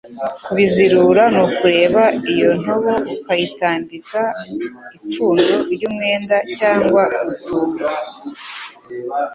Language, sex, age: Kinyarwanda, female, 50-59